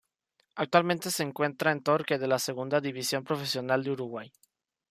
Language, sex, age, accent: Spanish, male, under 19, México